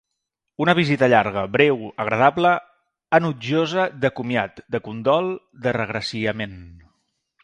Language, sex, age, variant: Catalan, male, 30-39, Central